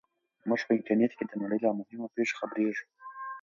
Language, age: Pashto, under 19